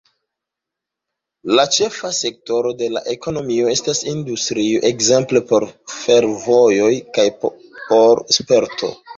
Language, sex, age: Esperanto, male, 19-29